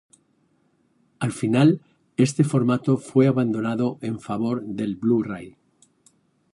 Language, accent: Spanish, España: Centro-Sur peninsular (Madrid, Toledo, Castilla-La Mancha)